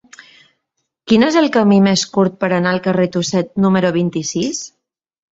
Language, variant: Catalan, Balear